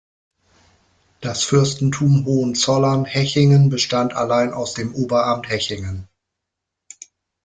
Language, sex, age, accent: German, male, 40-49, Deutschland Deutsch